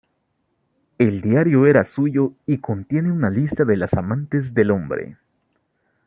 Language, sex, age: Spanish, male, 19-29